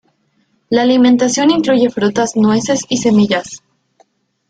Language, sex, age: Spanish, female, 19-29